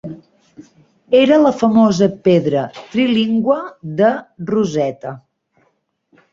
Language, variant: Catalan, Central